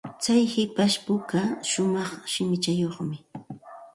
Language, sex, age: Santa Ana de Tusi Pasco Quechua, female, 40-49